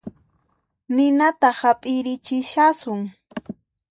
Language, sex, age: Puno Quechua, female, 30-39